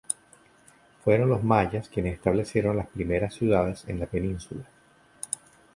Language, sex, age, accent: Spanish, male, 40-49, Caribe: Cuba, Venezuela, Puerto Rico, República Dominicana, Panamá, Colombia caribeña, México caribeño, Costa del golfo de México